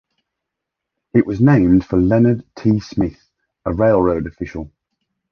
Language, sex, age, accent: English, male, 30-39, England English